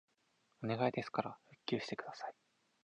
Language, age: Japanese, 19-29